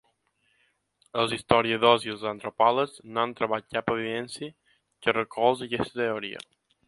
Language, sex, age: Catalan, male, under 19